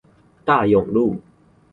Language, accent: Chinese, 出生地：新北市